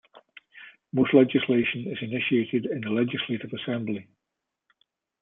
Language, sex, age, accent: English, male, 50-59, Scottish English